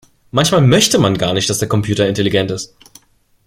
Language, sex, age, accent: German, male, 19-29, Deutschland Deutsch